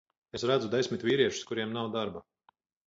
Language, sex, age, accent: Latvian, male, 50-59, Vidus dialekts